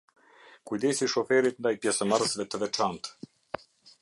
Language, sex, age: Albanian, male, 50-59